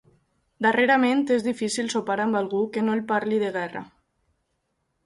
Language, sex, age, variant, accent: Catalan, female, 19-29, Valencià meridional, valencià